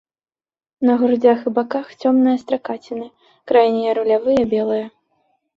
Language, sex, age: Belarusian, female, 19-29